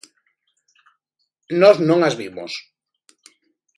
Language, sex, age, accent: Galician, male, 40-49, Normativo (estándar)